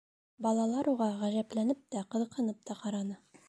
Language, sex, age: Bashkir, female, 19-29